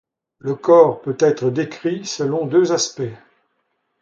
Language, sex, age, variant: French, male, 70-79, Français de métropole